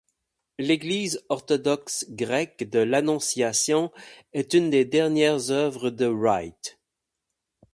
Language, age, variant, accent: French, 30-39, Français d'Amérique du Nord, Français du Canada